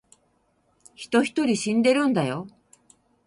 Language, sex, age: Japanese, female, 60-69